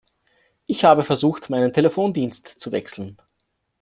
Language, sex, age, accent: German, male, 19-29, Österreichisches Deutsch